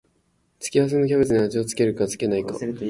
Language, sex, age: Japanese, male, 19-29